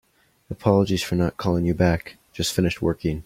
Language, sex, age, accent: English, male, 19-29, United States English